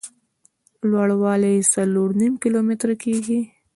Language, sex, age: Pashto, female, 19-29